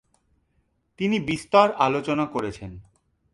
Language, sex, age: Bengali, male, 30-39